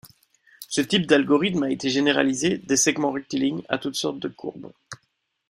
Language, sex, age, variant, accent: French, male, 19-29, Français d'Europe, Français de Belgique